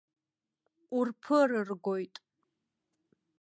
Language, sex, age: Abkhazian, female, 19-29